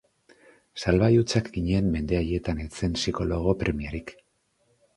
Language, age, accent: Basque, 50-59, Mendebalekoa (Araba, Bizkaia, Gipuzkoako mendebaleko herri batzuk)